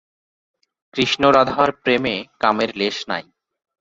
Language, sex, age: Bengali, male, 30-39